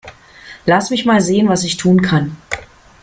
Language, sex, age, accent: German, female, 50-59, Deutschland Deutsch